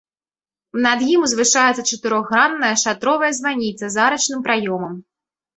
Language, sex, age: Belarusian, female, 30-39